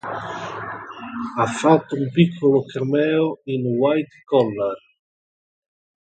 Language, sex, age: Italian, male, 30-39